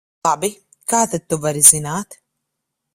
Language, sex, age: Latvian, female, 30-39